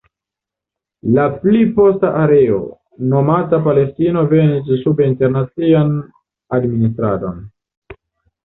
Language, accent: Esperanto, Internacia